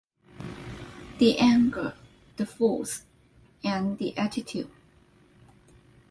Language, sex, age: English, female, 30-39